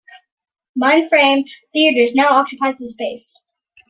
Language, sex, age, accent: English, female, under 19, Canadian English